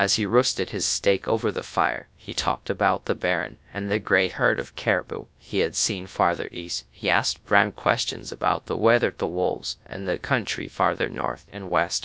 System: TTS, GradTTS